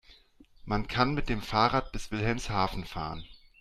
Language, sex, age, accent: German, male, 40-49, Deutschland Deutsch